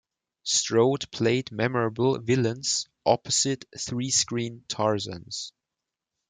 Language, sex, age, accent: English, male, 19-29, United States English